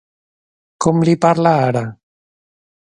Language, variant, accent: Catalan, Valencià central, valencià